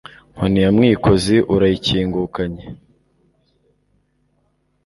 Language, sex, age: Kinyarwanda, male, 19-29